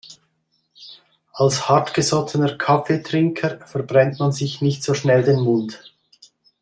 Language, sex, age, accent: German, male, 50-59, Schweizerdeutsch